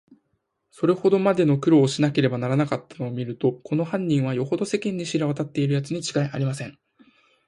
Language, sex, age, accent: Japanese, male, 19-29, 標準語